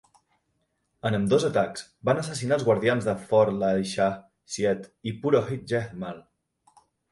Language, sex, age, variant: Catalan, male, 30-39, Central